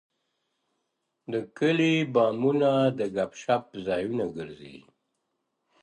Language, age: Pashto, 50-59